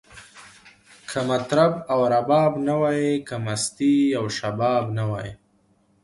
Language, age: Pashto, 19-29